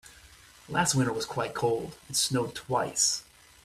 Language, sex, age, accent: English, male, 40-49, United States English